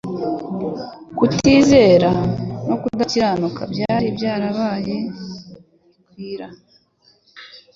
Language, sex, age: Kinyarwanda, female, 19-29